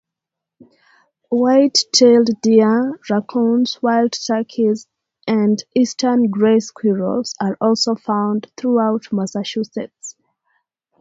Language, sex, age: English, female, 19-29